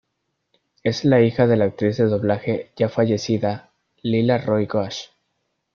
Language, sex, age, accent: Spanish, male, under 19, Andino-Pacífico: Colombia, Perú, Ecuador, oeste de Bolivia y Venezuela andina